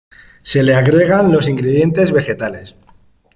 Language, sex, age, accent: Spanish, male, 40-49, España: Norte peninsular (Asturias, Castilla y León, Cantabria, País Vasco, Navarra, Aragón, La Rioja, Guadalajara, Cuenca)